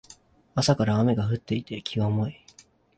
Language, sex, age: Japanese, male, 19-29